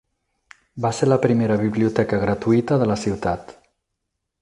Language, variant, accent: Catalan, Central, central